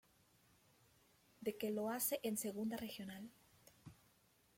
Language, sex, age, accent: Spanish, female, 19-29, Andino-Pacífico: Colombia, Perú, Ecuador, oeste de Bolivia y Venezuela andina